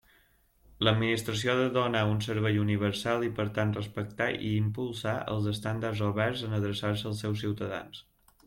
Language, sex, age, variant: Catalan, male, 30-39, Balear